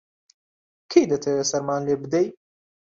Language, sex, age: Central Kurdish, male, 19-29